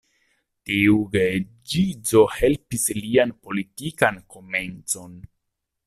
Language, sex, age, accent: Esperanto, male, 30-39, Internacia